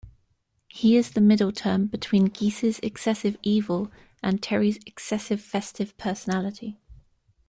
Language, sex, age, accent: English, female, 19-29, England English